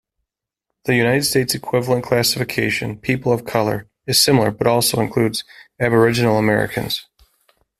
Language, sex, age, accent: English, male, 40-49, United States English